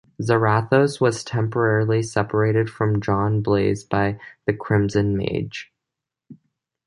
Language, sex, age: English, male, under 19